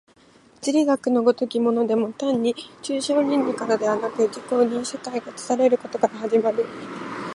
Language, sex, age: Japanese, female, under 19